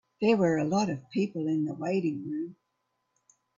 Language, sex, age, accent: English, female, 70-79, Australian English